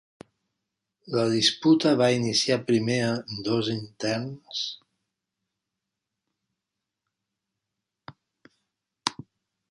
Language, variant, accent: Catalan, Central, central